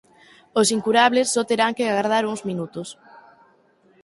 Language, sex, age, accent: Galician, female, 19-29, Central (sen gheada)